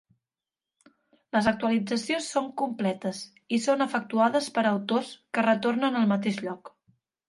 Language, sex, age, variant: Catalan, female, 30-39, Central